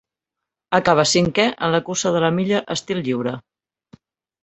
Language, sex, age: Catalan, female, 30-39